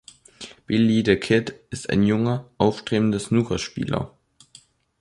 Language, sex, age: German, male, under 19